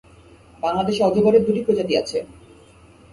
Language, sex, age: Bengali, male, 19-29